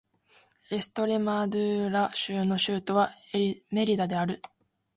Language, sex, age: Japanese, female, 19-29